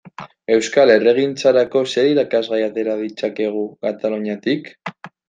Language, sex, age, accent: Basque, male, 19-29, Mendebalekoa (Araba, Bizkaia, Gipuzkoako mendebaleko herri batzuk)